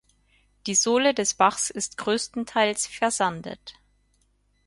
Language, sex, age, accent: German, female, 30-39, Österreichisches Deutsch